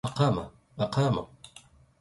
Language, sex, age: Arabic, male, 30-39